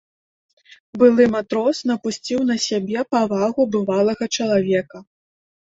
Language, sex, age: Belarusian, female, 30-39